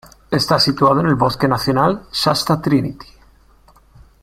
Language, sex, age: Spanish, male, 40-49